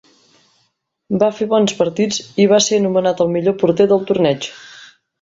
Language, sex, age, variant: Catalan, female, 40-49, Central